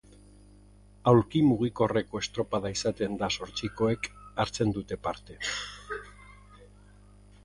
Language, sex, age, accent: Basque, male, 50-59, Erdialdekoa edo Nafarra (Gipuzkoa, Nafarroa)